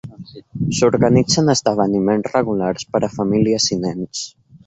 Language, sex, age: Catalan, male, 19-29